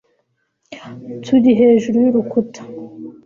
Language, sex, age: Kinyarwanda, female, 19-29